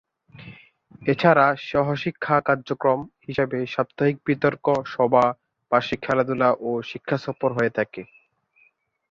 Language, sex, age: Bengali, male, 19-29